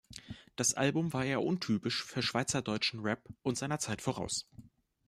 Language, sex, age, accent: German, male, 19-29, Deutschland Deutsch